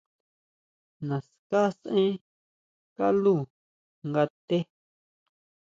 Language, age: Huautla Mazatec, 30-39